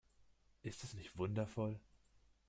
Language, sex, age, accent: German, male, 19-29, Deutschland Deutsch